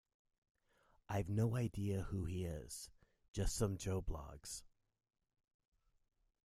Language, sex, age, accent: English, male, 40-49, United States English